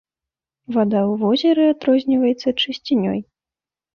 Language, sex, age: Belarusian, female, 19-29